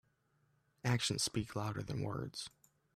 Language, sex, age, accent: English, male, under 19, United States English